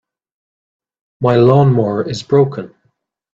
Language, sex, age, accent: English, male, 30-39, Irish English